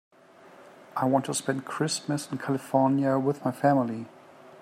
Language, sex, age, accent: English, male, 30-39, Australian English